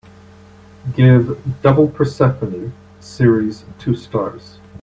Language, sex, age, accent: English, male, 50-59, Canadian English